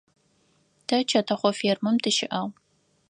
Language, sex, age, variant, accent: Adyghe, female, 19-29, Адыгабзэ (Кирил, пстэумэ зэдыряе), Бжъэдыгъу (Bjeduğ)